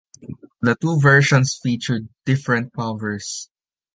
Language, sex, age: English, male, 19-29